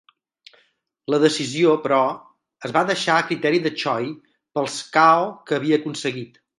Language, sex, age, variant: Catalan, male, 50-59, Central